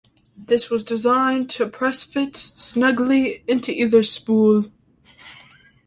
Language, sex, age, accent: English, male, under 19, United States English